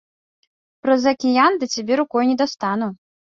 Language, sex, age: Belarusian, female, 30-39